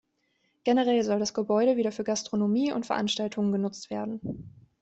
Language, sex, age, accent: German, female, 19-29, Deutschland Deutsch